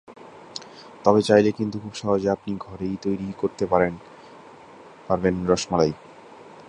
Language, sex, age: Bengali, male, 19-29